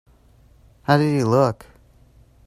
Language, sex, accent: English, male, United States English